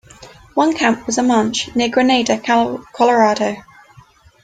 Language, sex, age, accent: English, female, 19-29, England English